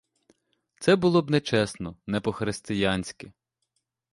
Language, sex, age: Ukrainian, male, 30-39